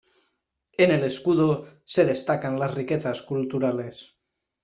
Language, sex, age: Spanish, male, 30-39